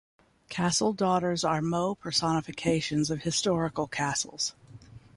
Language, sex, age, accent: English, female, 70-79, United States English